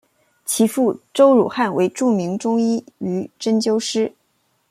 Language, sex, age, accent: Chinese, female, 30-39, 出生地：吉林省